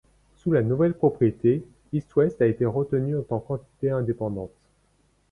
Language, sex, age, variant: French, male, 40-49, Français de métropole